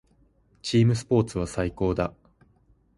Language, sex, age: Japanese, male, 19-29